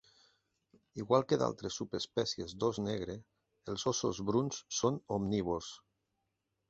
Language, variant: Catalan, Nord-Occidental